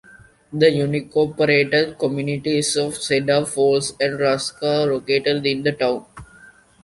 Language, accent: English, India and South Asia (India, Pakistan, Sri Lanka)